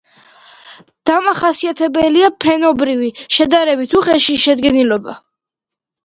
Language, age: Georgian, under 19